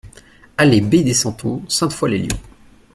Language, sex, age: French, male, 19-29